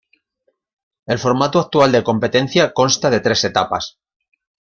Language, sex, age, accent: Spanish, male, 50-59, España: Norte peninsular (Asturias, Castilla y León, Cantabria, País Vasco, Navarra, Aragón, La Rioja, Guadalajara, Cuenca)